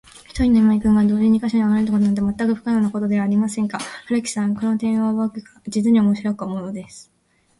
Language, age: Japanese, 19-29